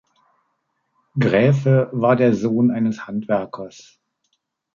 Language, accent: German, Deutschland Deutsch